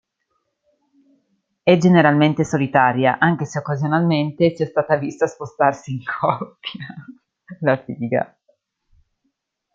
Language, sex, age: Italian, female, 30-39